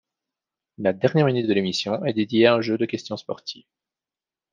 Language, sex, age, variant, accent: French, male, 30-39, Français d'Europe, Français de Belgique